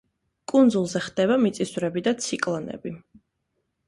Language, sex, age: Georgian, female, 19-29